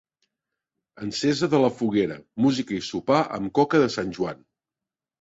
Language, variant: Catalan, Central